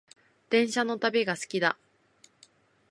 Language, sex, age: Japanese, female, 19-29